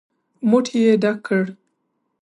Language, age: Pashto, 19-29